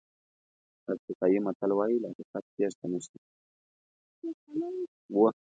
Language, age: Pashto, 30-39